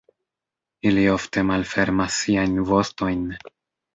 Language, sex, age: Esperanto, male, 30-39